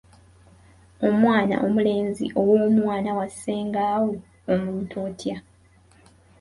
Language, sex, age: Ganda, female, 19-29